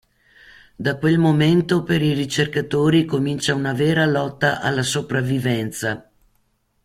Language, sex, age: Italian, female, 60-69